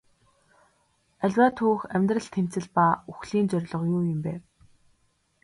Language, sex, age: Mongolian, female, 19-29